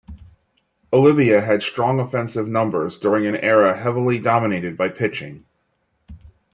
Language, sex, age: English, male, 40-49